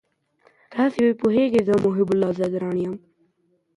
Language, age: Pashto, 19-29